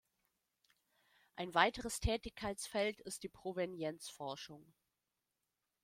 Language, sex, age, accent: German, female, 30-39, Deutschland Deutsch